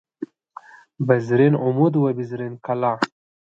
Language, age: Pashto, 19-29